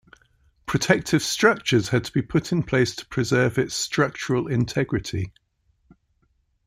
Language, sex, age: English, male, 50-59